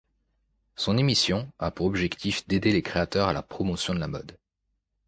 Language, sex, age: French, male, 19-29